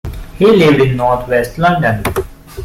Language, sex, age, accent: English, male, 19-29, India and South Asia (India, Pakistan, Sri Lanka)